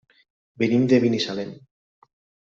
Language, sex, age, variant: Catalan, male, 30-39, Nord-Occidental